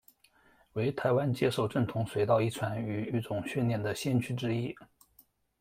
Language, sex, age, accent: Chinese, male, 19-29, 出生地：江苏省